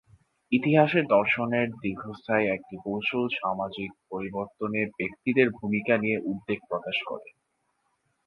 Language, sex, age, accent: Bengali, male, 19-29, Native; Bangladeshi